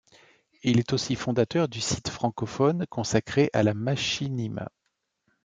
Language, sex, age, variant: French, male, under 19, Français de métropole